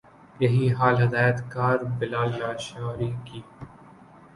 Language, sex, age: Urdu, male, 19-29